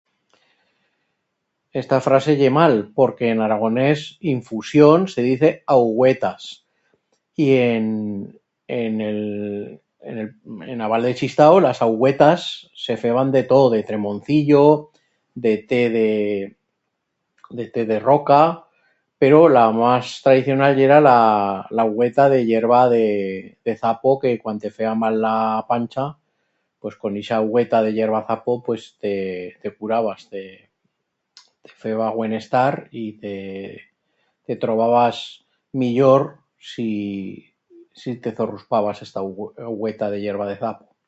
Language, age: Aragonese, 60-69